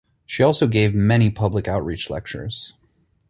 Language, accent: English, United States English